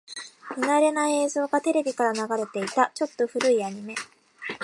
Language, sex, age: Japanese, female, 19-29